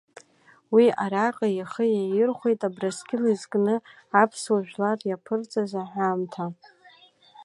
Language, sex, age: Abkhazian, female, 19-29